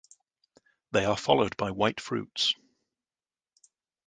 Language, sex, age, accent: English, male, 30-39, England English